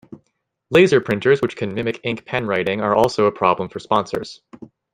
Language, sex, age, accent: English, female, 19-29, United States English